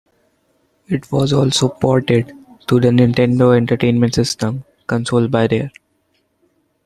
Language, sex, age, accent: English, male, 19-29, India and South Asia (India, Pakistan, Sri Lanka)